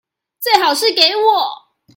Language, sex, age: Chinese, female, 19-29